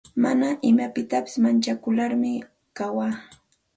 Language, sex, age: Santa Ana de Tusi Pasco Quechua, female, 30-39